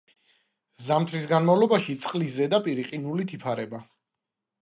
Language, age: Georgian, 40-49